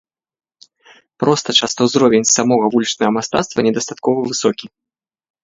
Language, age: Belarusian, 40-49